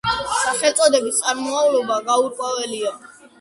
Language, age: Georgian, under 19